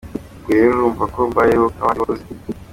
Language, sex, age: Kinyarwanda, male, under 19